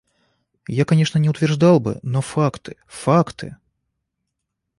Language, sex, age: Russian, male, 30-39